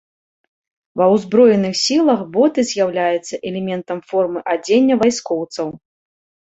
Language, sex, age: Belarusian, female, 30-39